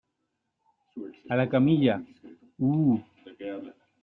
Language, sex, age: Spanish, male, 19-29